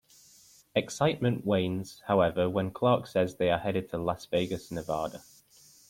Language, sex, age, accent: English, male, 19-29, England English